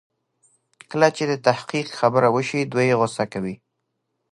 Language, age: Pashto, 30-39